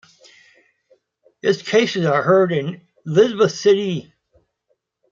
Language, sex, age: English, male, 70-79